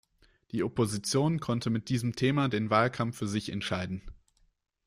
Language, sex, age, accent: German, male, 19-29, Deutschland Deutsch